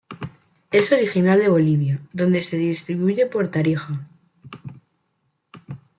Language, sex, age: Spanish, female, 19-29